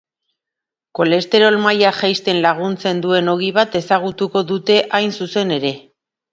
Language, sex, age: Basque, female, 40-49